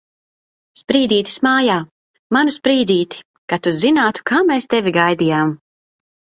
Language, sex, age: Latvian, female, 30-39